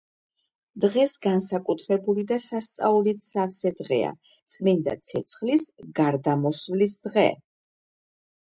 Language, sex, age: Georgian, female, 50-59